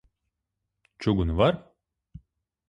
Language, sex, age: Latvian, male, 40-49